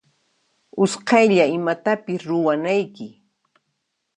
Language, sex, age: Puno Quechua, female, 19-29